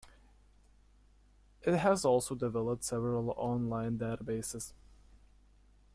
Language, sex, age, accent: English, male, under 19, United States English